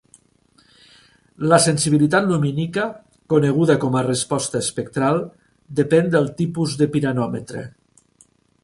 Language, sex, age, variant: Catalan, male, 60-69, Central